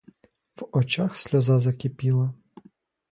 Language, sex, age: Ukrainian, male, 30-39